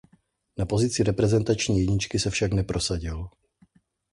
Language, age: Czech, 30-39